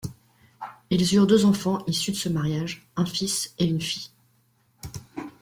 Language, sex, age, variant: French, female, 19-29, Français de métropole